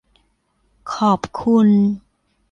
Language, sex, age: Thai, female, 30-39